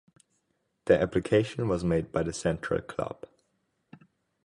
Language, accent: English, United States English; England English